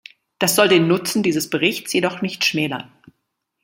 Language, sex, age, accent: German, female, 40-49, Deutschland Deutsch